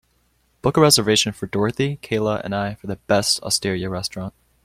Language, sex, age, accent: English, male, 19-29, United States English